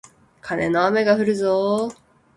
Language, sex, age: Japanese, female, 19-29